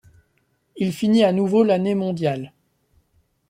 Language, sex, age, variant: French, male, 30-39, Français de métropole